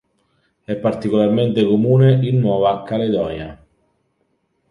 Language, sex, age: Italian, male, 30-39